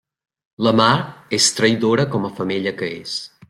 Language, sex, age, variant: Catalan, male, 40-49, Central